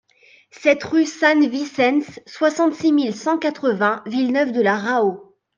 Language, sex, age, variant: French, male, 30-39, Français de métropole